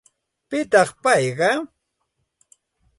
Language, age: Santa Ana de Tusi Pasco Quechua, 40-49